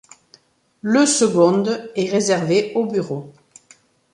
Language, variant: French, Français de métropole